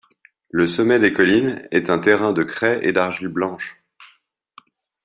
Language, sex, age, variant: French, male, 30-39, Français de métropole